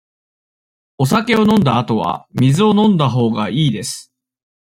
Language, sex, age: Japanese, male, 30-39